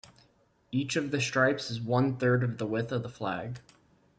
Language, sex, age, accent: English, male, 19-29, United States English